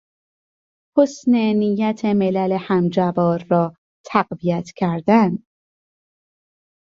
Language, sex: Persian, female